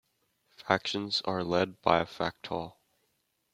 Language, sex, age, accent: English, male, under 19, United States English